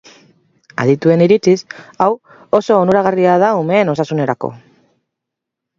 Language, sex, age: Basque, female, 40-49